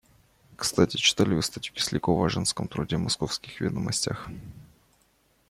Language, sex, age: Russian, male, 19-29